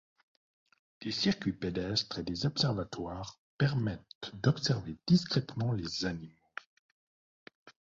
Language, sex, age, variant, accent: French, male, 40-49, Français d'Europe, Français de Suisse